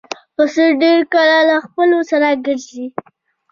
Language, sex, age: Pashto, female, under 19